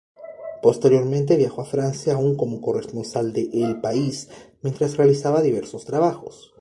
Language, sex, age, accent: Spanish, male, 19-29, Chileno: Chile, Cuyo